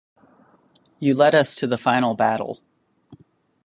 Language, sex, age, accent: English, male, under 19, United States English